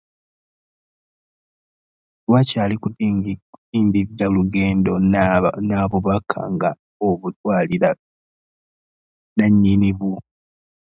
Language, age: Ganda, 19-29